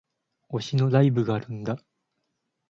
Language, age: Japanese, 19-29